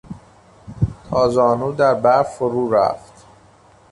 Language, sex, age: Persian, male, 19-29